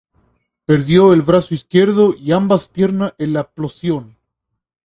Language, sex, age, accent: Spanish, male, 19-29, Chileno: Chile, Cuyo